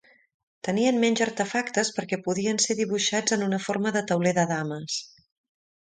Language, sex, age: Catalan, female, 40-49